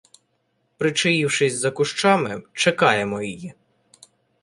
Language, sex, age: Ukrainian, male, under 19